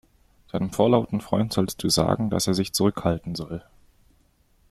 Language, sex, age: German, male, 19-29